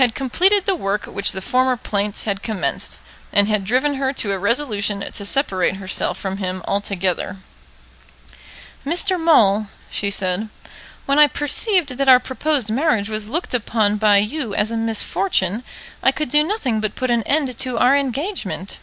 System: none